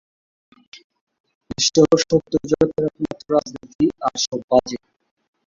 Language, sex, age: Bengali, male, 19-29